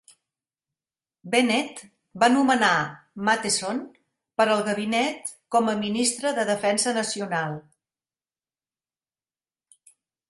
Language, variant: Catalan, Central